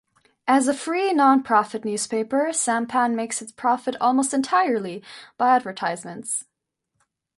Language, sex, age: English, female, under 19